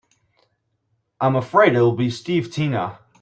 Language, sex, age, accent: English, male, 19-29, United States English